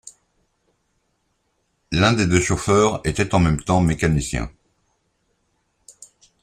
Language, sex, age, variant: French, male, 60-69, Français de métropole